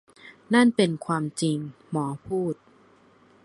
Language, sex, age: Thai, female, 19-29